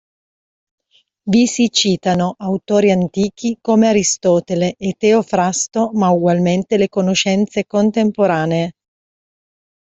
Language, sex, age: Italian, female, 30-39